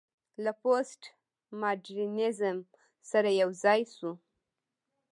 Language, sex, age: Pashto, female, 19-29